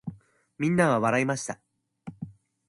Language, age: Japanese, under 19